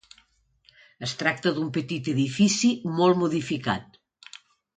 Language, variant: Catalan, Nord-Occidental